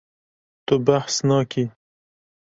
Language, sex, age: Kurdish, male, 30-39